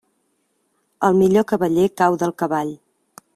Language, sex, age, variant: Catalan, female, 40-49, Central